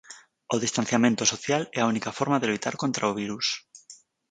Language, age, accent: Galician, 19-29, Normativo (estándar)